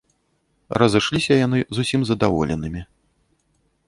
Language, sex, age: Belarusian, male, 40-49